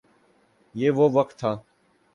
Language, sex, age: Urdu, male, 19-29